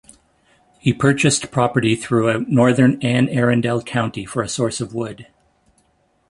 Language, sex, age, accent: English, male, 40-49, Canadian English